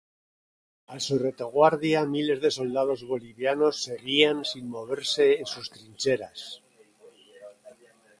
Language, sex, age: Spanish, male, 60-69